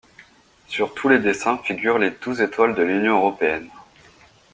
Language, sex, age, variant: French, male, 19-29, Français de métropole